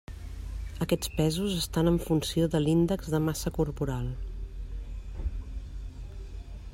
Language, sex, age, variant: Catalan, female, 50-59, Central